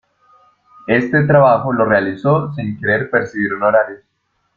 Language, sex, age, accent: Spanish, male, 19-29, Andino-Pacífico: Colombia, Perú, Ecuador, oeste de Bolivia y Venezuela andina